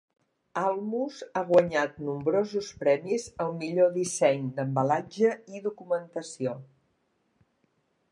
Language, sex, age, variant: Catalan, female, 60-69, Central